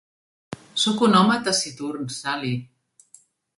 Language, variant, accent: Catalan, Central, central